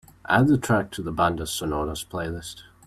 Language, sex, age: English, male, 19-29